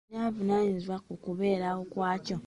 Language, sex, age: Ganda, male, 19-29